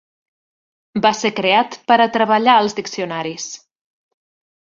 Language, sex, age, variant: Catalan, female, 40-49, Central